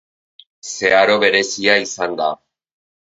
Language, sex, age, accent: Basque, male, 50-59, Erdialdekoa edo Nafarra (Gipuzkoa, Nafarroa)